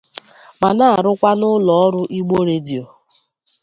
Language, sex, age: Igbo, female, 30-39